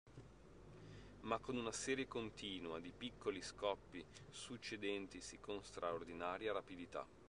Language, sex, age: Italian, male, 30-39